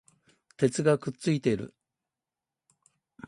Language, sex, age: Japanese, male, 70-79